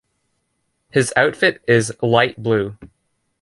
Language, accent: English, Canadian English